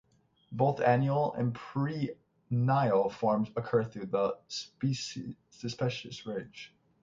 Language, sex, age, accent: English, male, 19-29, United States English